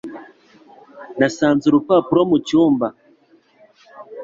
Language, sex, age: Kinyarwanda, male, under 19